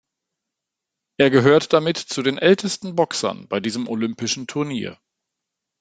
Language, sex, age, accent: German, male, 40-49, Deutschland Deutsch